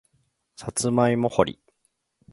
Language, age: Japanese, 40-49